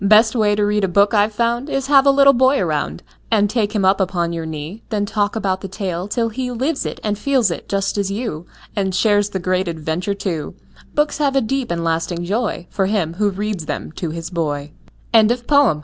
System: none